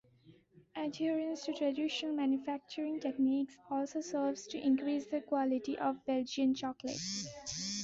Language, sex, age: English, female, under 19